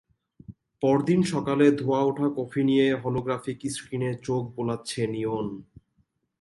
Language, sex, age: Bengali, male, 19-29